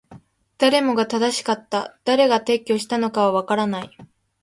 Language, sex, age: Japanese, female, 19-29